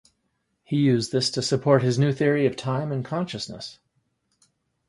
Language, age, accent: English, 40-49, United States English